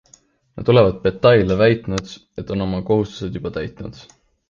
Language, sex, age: Estonian, male, 19-29